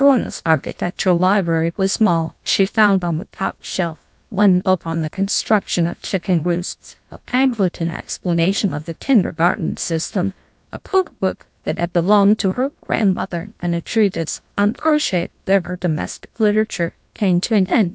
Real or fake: fake